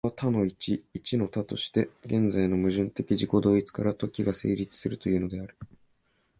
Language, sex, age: Japanese, male, 19-29